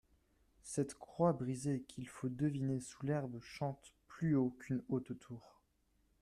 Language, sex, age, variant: French, male, under 19, Français de métropole